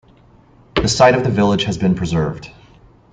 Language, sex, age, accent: English, male, 30-39, United States English